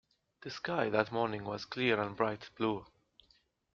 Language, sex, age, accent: English, male, 19-29, United States English